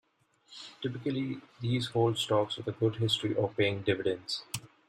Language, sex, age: English, male, 19-29